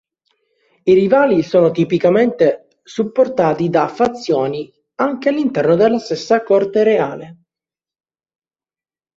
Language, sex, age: Italian, male, 19-29